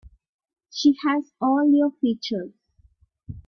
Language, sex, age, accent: English, female, 19-29, India and South Asia (India, Pakistan, Sri Lanka)